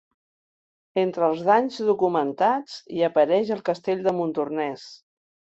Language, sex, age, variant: Catalan, female, 50-59, Central